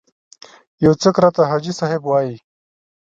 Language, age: Pashto, 30-39